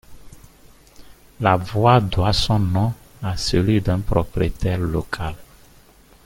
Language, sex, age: French, male, 40-49